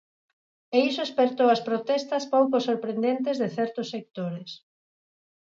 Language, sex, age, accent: Galician, female, 50-59, Normativo (estándar)